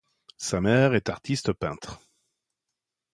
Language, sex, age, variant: French, male, 40-49, Français de métropole